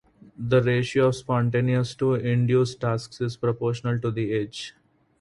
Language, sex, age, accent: English, male, 19-29, India and South Asia (India, Pakistan, Sri Lanka)